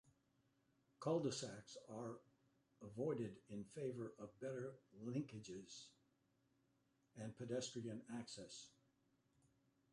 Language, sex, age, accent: English, male, 70-79, United States English